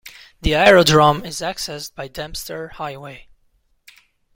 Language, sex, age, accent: English, male, 19-29, United States English